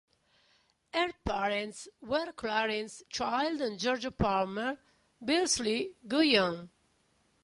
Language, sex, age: English, female, 50-59